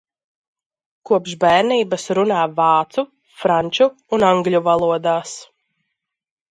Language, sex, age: Latvian, female, 19-29